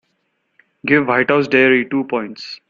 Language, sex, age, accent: English, male, 19-29, India and South Asia (India, Pakistan, Sri Lanka)